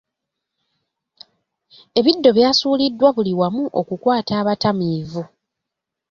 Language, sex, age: Ganda, female, 19-29